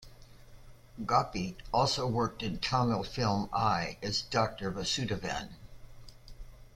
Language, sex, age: English, female, 70-79